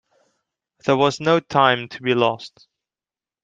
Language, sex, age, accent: English, male, 19-29, England English